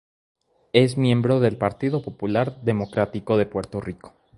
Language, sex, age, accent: Spanish, male, 19-29, México